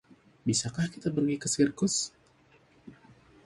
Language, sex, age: Indonesian, male, 19-29